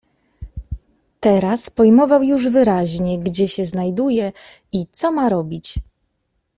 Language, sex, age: Polish, female, 30-39